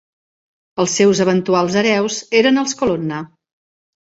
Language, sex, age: Catalan, female, 40-49